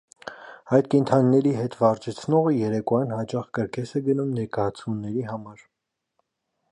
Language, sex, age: Armenian, male, 19-29